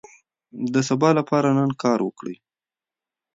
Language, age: Pashto, 19-29